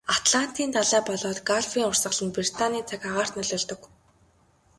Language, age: Mongolian, 19-29